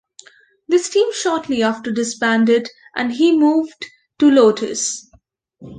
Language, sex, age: English, female, under 19